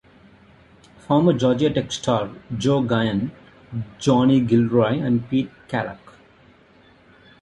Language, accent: English, India and South Asia (India, Pakistan, Sri Lanka)